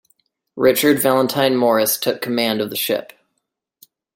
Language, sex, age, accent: English, male, 19-29, United States English